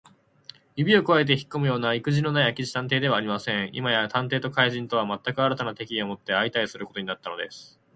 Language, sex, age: Japanese, male, 19-29